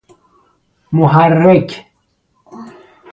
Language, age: Persian, 30-39